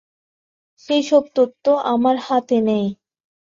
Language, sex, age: Bengali, female, 19-29